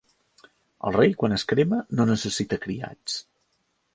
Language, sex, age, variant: Catalan, male, 50-59, Central